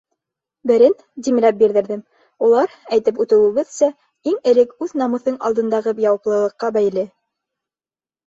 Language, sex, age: Bashkir, female, 19-29